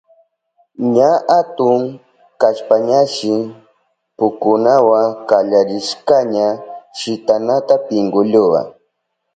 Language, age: Southern Pastaza Quechua, 30-39